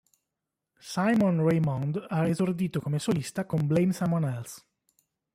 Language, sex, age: Italian, male, 30-39